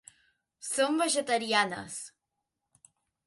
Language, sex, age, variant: Catalan, female, under 19, Central